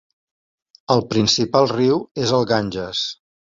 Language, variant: Catalan, Central